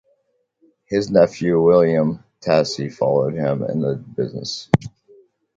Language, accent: English, United States English